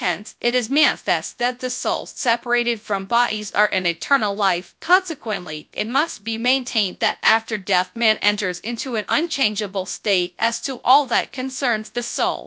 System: TTS, GradTTS